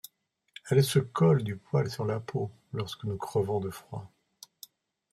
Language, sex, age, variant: French, male, 60-69, Français de métropole